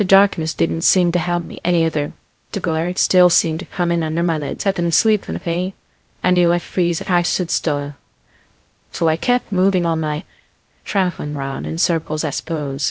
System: TTS, VITS